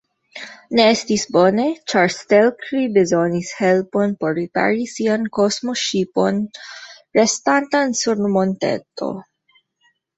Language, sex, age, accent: Esperanto, female, 19-29, Internacia